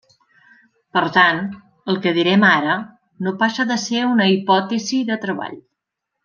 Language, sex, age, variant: Catalan, female, 50-59, Central